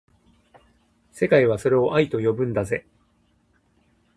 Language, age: Japanese, 50-59